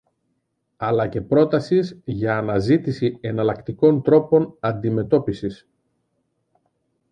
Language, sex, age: Greek, male, 40-49